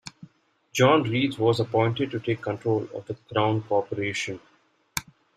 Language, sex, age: English, male, 19-29